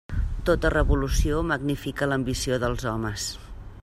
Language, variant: Catalan, Central